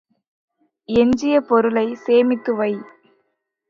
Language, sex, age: Tamil, female, 19-29